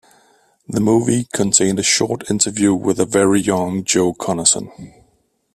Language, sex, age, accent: English, male, 30-39, United States English